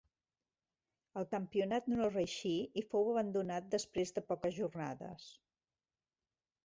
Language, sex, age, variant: Catalan, female, 40-49, Central